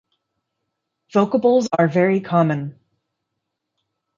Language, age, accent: English, 19-29, United States English